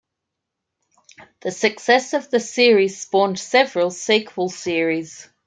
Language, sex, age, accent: English, female, 50-59, Australian English